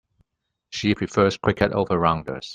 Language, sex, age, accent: English, male, 40-49, Hong Kong English